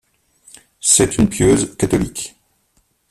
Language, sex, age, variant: French, male, 50-59, Français de métropole